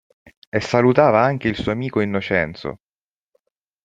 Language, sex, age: Italian, male, 30-39